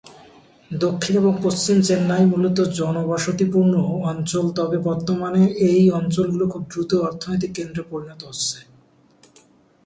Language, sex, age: Bengali, male, 19-29